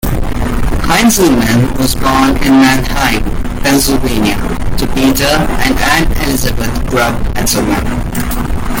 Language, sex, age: English, male, 19-29